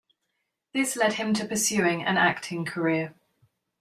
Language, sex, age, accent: English, female, 40-49, England English